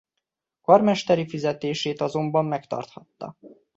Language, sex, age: Hungarian, male, 30-39